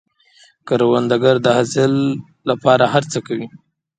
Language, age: Pashto, 19-29